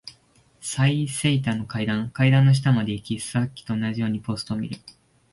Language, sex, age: Japanese, male, 19-29